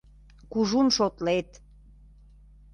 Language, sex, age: Mari, female, 40-49